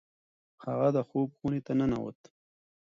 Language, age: Pashto, 30-39